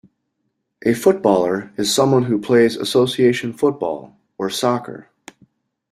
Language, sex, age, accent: English, male, 50-59, United States English